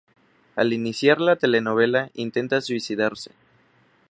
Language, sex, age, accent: Spanish, male, 19-29, México